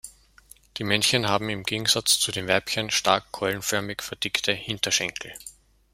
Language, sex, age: German, male, 19-29